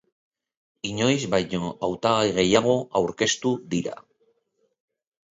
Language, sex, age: Basque, male, 50-59